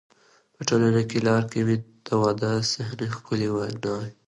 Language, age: Pashto, 19-29